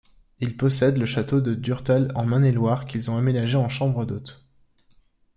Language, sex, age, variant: French, male, 19-29, Français de métropole